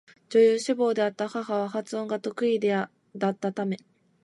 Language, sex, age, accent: Japanese, female, 19-29, 関西弁